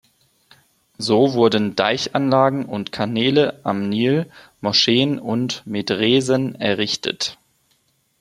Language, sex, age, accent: German, male, 19-29, Deutschland Deutsch